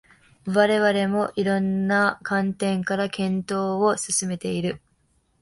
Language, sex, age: Japanese, female, under 19